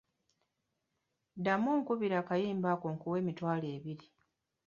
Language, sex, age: Ganda, female, 40-49